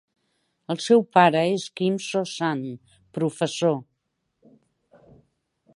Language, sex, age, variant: Catalan, female, 60-69, Central